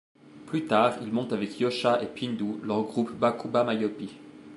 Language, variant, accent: French, Français d'Europe, Français de Suisse